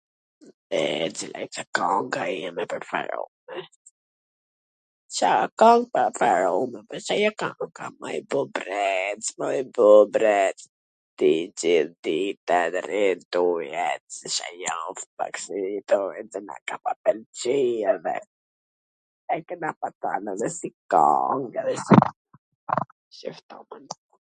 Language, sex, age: Gheg Albanian, female, 50-59